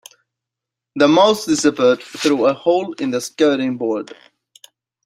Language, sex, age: English, male, 19-29